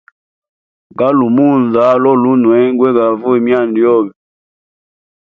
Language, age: Hemba, 30-39